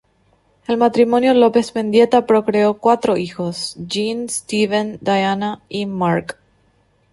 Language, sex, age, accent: Spanish, female, 30-39, Rioplatense: Argentina, Uruguay, este de Bolivia, Paraguay